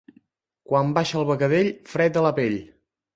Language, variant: Catalan, Central